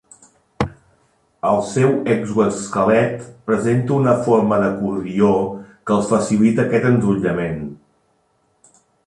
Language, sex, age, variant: Catalan, male, 40-49, Central